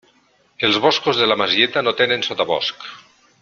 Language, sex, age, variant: Catalan, male, 60-69, Nord-Occidental